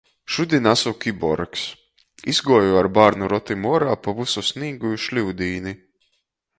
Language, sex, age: Latgalian, male, 19-29